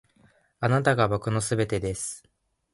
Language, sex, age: Japanese, male, 19-29